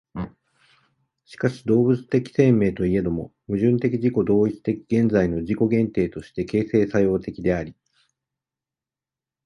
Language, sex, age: Japanese, male, 40-49